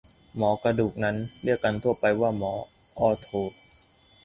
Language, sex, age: Thai, male, under 19